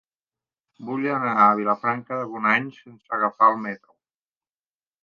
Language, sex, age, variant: Catalan, male, 50-59, Central